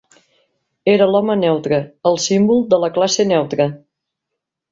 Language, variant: Catalan, Central